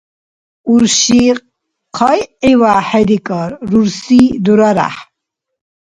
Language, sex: Dargwa, female